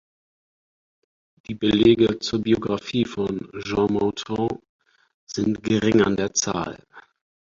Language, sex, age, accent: German, male, 30-39, Deutschland Deutsch